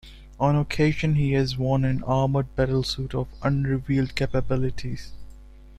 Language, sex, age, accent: English, male, 19-29, India and South Asia (India, Pakistan, Sri Lanka)